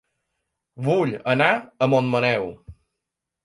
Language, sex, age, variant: Catalan, male, 19-29, Balear